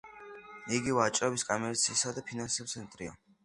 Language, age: Georgian, under 19